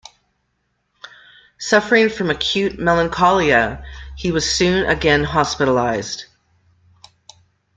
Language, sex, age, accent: English, female, 50-59, United States English